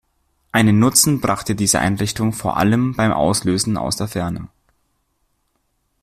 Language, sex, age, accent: German, male, 19-29, Deutschland Deutsch